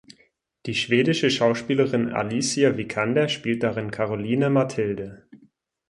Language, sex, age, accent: German, male, 30-39, Deutschland Deutsch